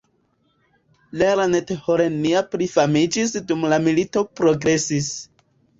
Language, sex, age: Esperanto, male, 19-29